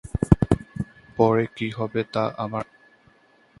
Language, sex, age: Bengali, male, 19-29